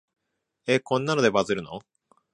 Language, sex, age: Japanese, male, 19-29